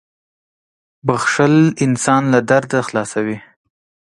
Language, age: Pashto, 19-29